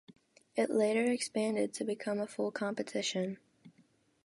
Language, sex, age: English, female, under 19